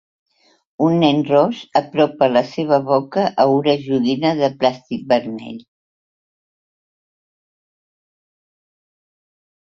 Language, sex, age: Catalan, female, 60-69